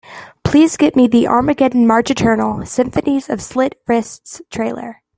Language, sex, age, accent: English, female, under 19, United States English